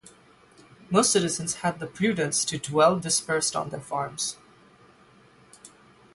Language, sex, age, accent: English, male, 19-29, United States English; England English; India and South Asia (India, Pakistan, Sri Lanka)